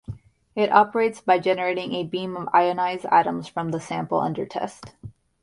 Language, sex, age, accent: English, female, 19-29, United States English